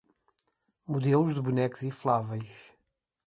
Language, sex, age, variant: Portuguese, male, 50-59, Portuguese (Portugal)